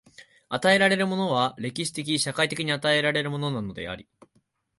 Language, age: Japanese, 19-29